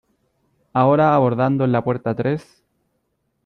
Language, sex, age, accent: Spanish, male, 30-39, Chileno: Chile, Cuyo